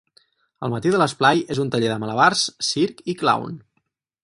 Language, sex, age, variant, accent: Catalan, male, 19-29, Central, central